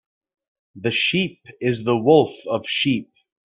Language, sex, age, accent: English, male, 40-49, Canadian English